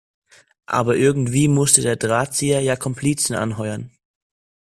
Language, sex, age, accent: German, male, under 19, Deutschland Deutsch